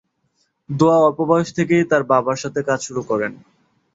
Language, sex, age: Bengali, male, 19-29